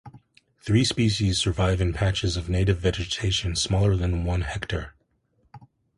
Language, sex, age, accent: English, male, 40-49, United States English